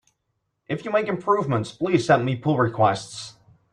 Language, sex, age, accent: English, male, 19-29, United States English